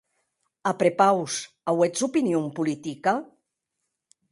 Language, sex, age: Occitan, female, 60-69